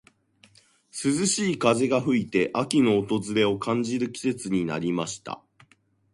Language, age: Japanese, 30-39